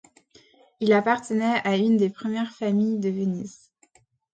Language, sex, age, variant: French, female, 30-39, Français de métropole